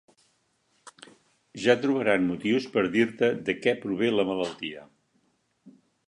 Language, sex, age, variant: Catalan, male, 60-69, Central